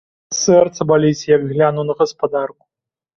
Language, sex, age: Belarusian, male, 19-29